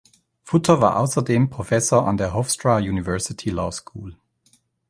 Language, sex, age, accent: German, male, 30-39, Schweizerdeutsch